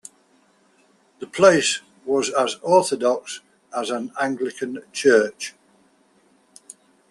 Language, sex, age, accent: English, male, 60-69, England English